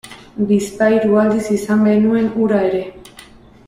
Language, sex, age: Basque, female, 19-29